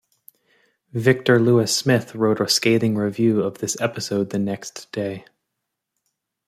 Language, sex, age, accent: English, male, 19-29, United States English